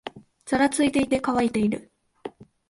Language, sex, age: Japanese, female, 19-29